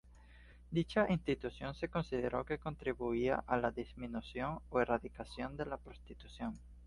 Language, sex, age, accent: Spanish, male, 19-29, Caribe: Cuba, Venezuela, Puerto Rico, República Dominicana, Panamá, Colombia caribeña, México caribeño, Costa del golfo de México